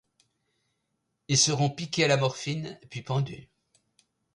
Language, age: French, 70-79